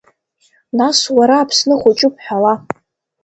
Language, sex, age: Abkhazian, female, under 19